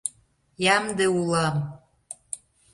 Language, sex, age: Mari, female, 60-69